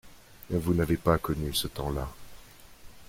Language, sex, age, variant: French, male, 40-49, Français de métropole